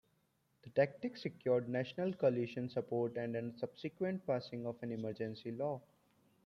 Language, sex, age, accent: English, male, 19-29, India and South Asia (India, Pakistan, Sri Lanka)